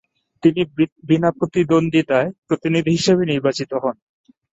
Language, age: Bengali, 30-39